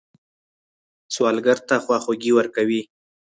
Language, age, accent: Pashto, 19-29, پکتیا ولایت، احمدزی